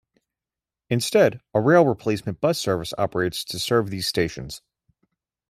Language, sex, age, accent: English, male, 40-49, United States English